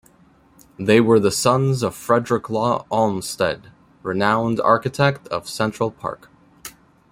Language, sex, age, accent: English, male, 19-29, United States English